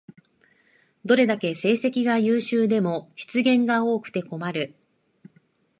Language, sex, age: Japanese, female, 30-39